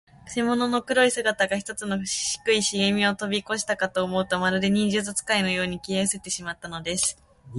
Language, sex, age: Japanese, female, 19-29